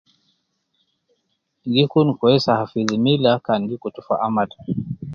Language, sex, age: Nubi, male, 50-59